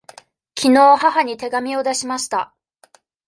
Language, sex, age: Japanese, female, 19-29